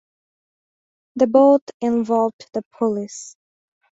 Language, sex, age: English, female, 19-29